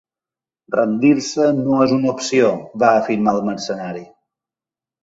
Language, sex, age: Catalan, male, 40-49